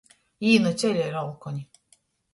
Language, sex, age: Latgalian, female, 40-49